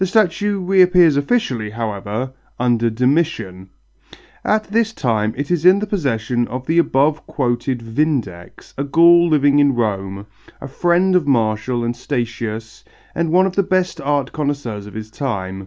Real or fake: real